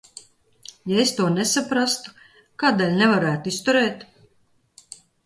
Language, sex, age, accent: Latvian, female, 50-59, Kurzeme